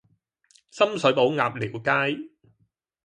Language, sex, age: Cantonese, male, 30-39